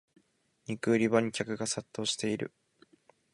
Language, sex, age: Japanese, male, 19-29